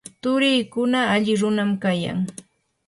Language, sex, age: Yanahuanca Pasco Quechua, female, 30-39